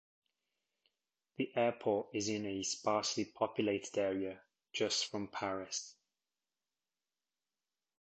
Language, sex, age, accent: English, male, 30-39, England English